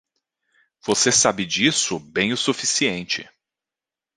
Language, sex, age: Portuguese, male, 30-39